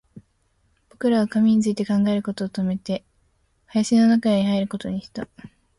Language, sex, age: Japanese, female, under 19